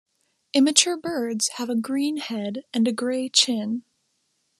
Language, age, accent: English, under 19, United States English